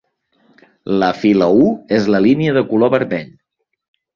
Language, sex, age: Catalan, male, 19-29